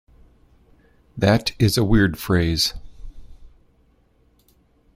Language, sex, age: English, male, 50-59